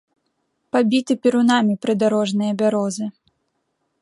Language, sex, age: Belarusian, female, 19-29